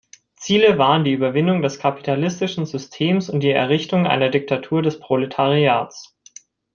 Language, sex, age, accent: German, male, 19-29, Deutschland Deutsch